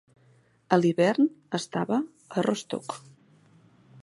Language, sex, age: Catalan, female, 40-49